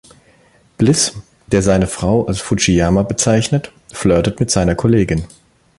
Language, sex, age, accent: German, male, 30-39, Deutschland Deutsch